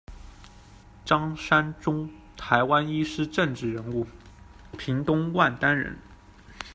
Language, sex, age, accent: Chinese, male, 19-29, 出生地：浙江省